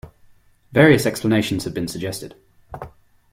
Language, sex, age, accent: English, male, 19-29, England English